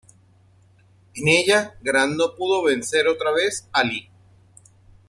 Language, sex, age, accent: Spanish, male, 40-49, Caribe: Cuba, Venezuela, Puerto Rico, República Dominicana, Panamá, Colombia caribeña, México caribeño, Costa del golfo de México